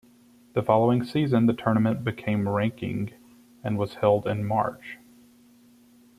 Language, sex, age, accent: English, male, 19-29, United States English